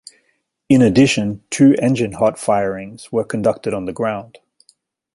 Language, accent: English, Australian English